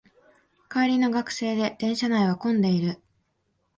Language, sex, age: Japanese, female, 19-29